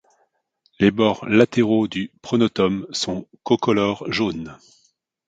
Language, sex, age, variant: French, male, 40-49, Français de métropole